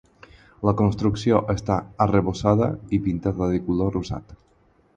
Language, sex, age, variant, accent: Catalan, male, 30-39, Balear, balear; aprenent (recent, des del castellà)